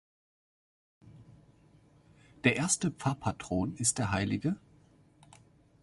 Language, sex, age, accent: German, male, 30-39, Deutschland Deutsch